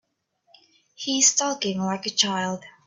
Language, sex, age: English, female, under 19